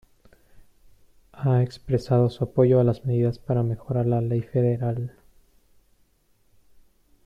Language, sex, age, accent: Spanish, male, 19-29, Andino-Pacífico: Colombia, Perú, Ecuador, oeste de Bolivia y Venezuela andina